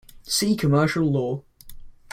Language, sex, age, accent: English, male, under 19, England English